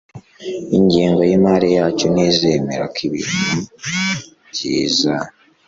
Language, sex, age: Kinyarwanda, male, 19-29